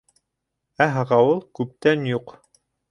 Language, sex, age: Bashkir, male, 30-39